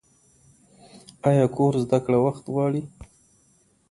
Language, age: Pashto, 30-39